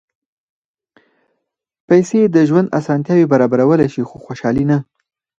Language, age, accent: Pashto, 30-39, پکتیا ولایت، احمدزی